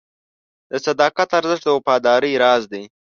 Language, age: Pashto, under 19